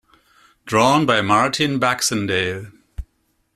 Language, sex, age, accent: English, male, 50-59, Canadian English